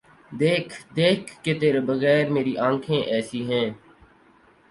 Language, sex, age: Urdu, male, 19-29